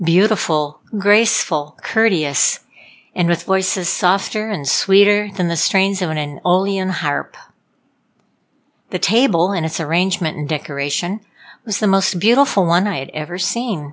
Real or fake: real